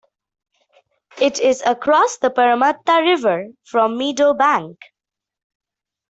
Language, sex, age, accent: English, female, under 19, India and South Asia (India, Pakistan, Sri Lanka)